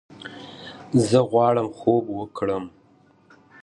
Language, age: Pashto, 19-29